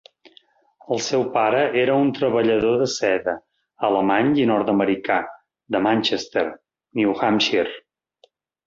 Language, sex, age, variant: Catalan, male, 50-59, Central